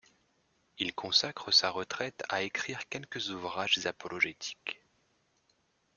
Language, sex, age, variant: French, male, 30-39, Français de métropole